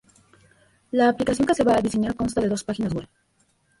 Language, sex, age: Spanish, female, 30-39